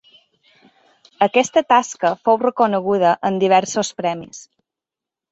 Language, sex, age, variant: Catalan, female, 30-39, Balear